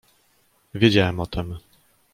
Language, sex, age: Polish, male, 40-49